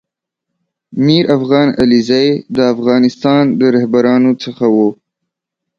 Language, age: Pashto, 19-29